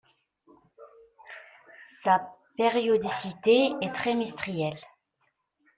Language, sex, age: French, female, 19-29